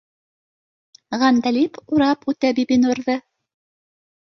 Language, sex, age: Bashkir, female, 50-59